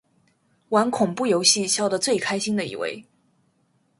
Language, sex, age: Chinese, female, 19-29